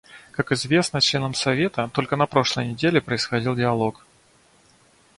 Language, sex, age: Russian, male, 30-39